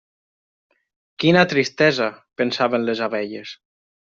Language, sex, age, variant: Catalan, male, 19-29, Nord-Occidental